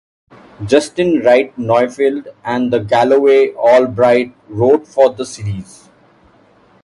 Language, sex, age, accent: English, male, 30-39, India and South Asia (India, Pakistan, Sri Lanka)